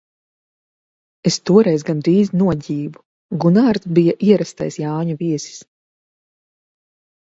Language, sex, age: Latvian, female, 30-39